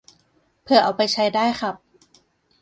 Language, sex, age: Thai, female, 30-39